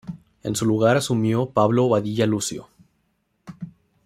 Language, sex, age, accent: Spanish, male, 19-29, México